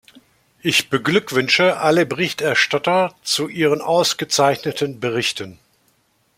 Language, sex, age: German, male, 60-69